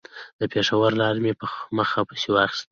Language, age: Pashto, 19-29